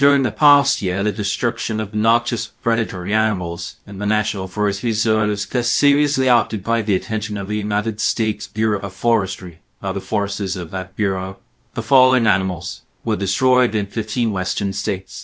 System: TTS, VITS